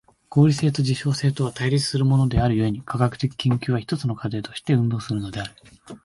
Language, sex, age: Japanese, male, 19-29